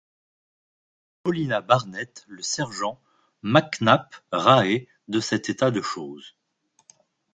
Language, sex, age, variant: French, male, 30-39, Français de métropole